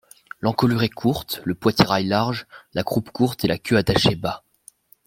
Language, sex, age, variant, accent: French, male, under 19, Français d'Europe, Français de Belgique